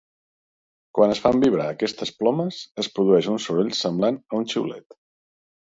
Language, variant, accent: Catalan, Central, central